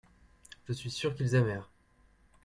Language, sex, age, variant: French, male, 30-39, Français de métropole